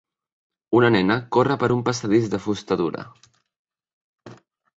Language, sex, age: Catalan, male, under 19